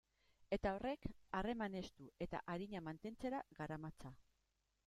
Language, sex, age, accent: Basque, female, 40-49, Mendebalekoa (Araba, Bizkaia, Gipuzkoako mendebaleko herri batzuk)